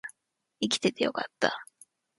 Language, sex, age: Japanese, female, 19-29